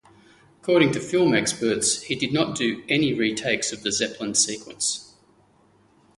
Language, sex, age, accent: English, male, 40-49, Australian English